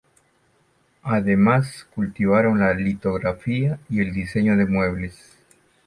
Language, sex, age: Spanish, male, 50-59